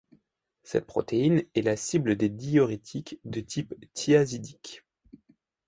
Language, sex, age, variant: French, male, 19-29, Français de métropole